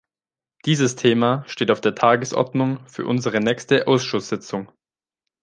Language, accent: German, Deutschland Deutsch